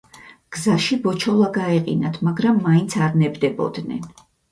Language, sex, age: Georgian, female, 50-59